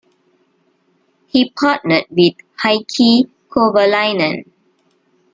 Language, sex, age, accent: English, female, 30-39, Malaysian English